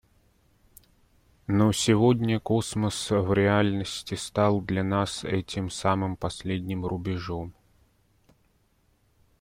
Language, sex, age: Russian, male, 30-39